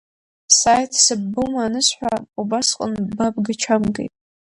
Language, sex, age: Abkhazian, female, under 19